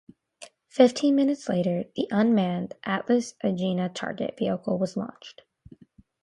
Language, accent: English, United States English